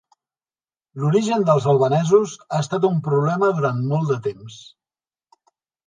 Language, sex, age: Catalan, male, 50-59